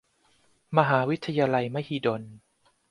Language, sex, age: Thai, male, 30-39